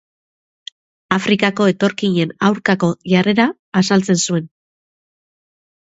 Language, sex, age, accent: Basque, female, 40-49, Mendebalekoa (Araba, Bizkaia, Gipuzkoako mendebaleko herri batzuk)